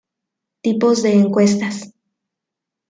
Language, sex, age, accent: Spanish, female, 19-29, México